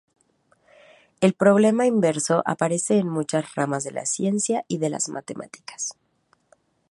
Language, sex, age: Spanish, female, 30-39